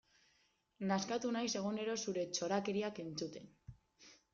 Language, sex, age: Basque, female, 19-29